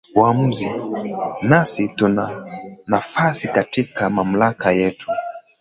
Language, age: Swahili, 19-29